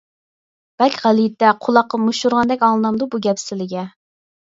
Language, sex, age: Uyghur, female, 30-39